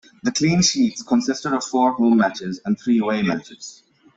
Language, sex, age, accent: English, male, 19-29, England English